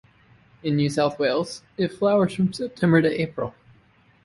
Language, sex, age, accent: English, male, 30-39, United States English